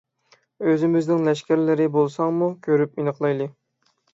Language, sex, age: Uyghur, male, 19-29